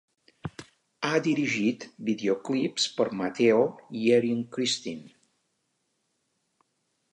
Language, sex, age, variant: Catalan, male, 50-59, Balear